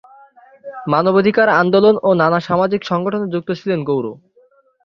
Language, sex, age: Bengali, male, 19-29